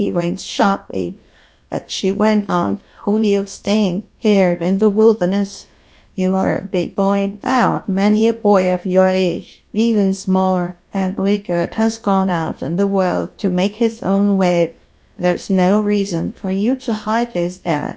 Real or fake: fake